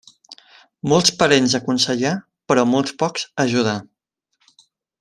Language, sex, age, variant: Catalan, male, 19-29, Central